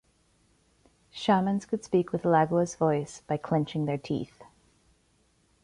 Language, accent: English, United States English